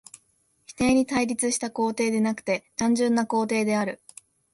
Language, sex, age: Japanese, female, 19-29